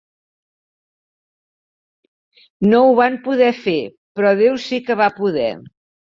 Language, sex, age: Catalan, female, 60-69